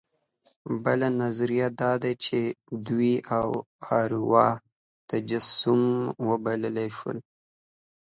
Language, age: Pashto, 19-29